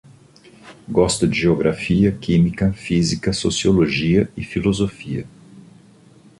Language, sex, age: Portuguese, male, 50-59